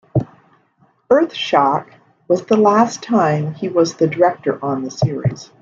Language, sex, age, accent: English, female, 50-59, United States English